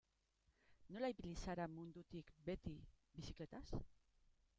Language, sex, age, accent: Basque, female, 40-49, Mendebalekoa (Araba, Bizkaia, Gipuzkoako mendebaleko herri batzuk)